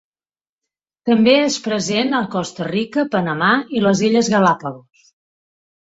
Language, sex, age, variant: Catalan, female, 40-49, Central